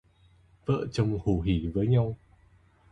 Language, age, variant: Vietnamese, 19-29, Hà Nội